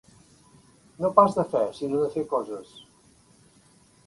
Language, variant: Catalan, Central